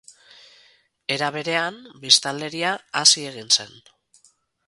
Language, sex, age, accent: Basque, female, 40-49, Mendebalekoa (Araba, Bizkaia, Gipuzkoako mendebaleko herri batzuk)